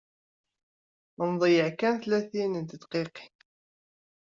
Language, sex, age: Kabyle, male, 19-29